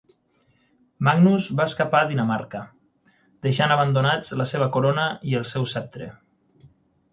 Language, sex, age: Catalan, male, 30-39